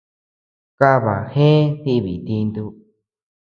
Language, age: Tepeuxila Cuicatec, under 19